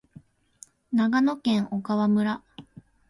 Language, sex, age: Japanese, female, 19-29